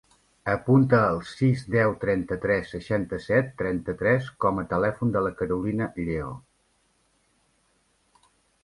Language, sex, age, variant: Catalan, male, 50-59, Central